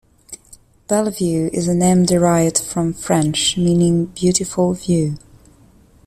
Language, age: English, 19-29